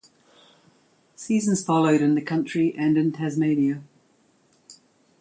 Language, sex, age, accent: English, female, 70-79, New Zealand English